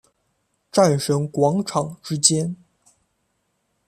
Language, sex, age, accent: Chinese, male, 19-29, 出生地：湖北省